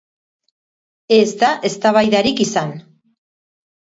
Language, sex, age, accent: Basque, female, 40-49, Mendebalekoa (Araba, Bizkaia, Gipuzkoako mendebaleko herri batzuk)